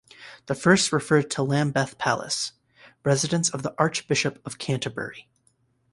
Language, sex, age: English, male, 19-29